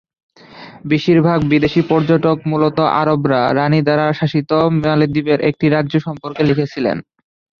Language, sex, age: Bengali, male, under 19